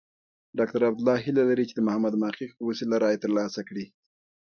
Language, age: Pashto, 30-39